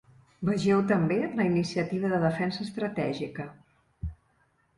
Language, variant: Catalan, Central